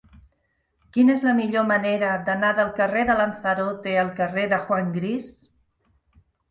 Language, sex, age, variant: Catalan, female, 50-59, Central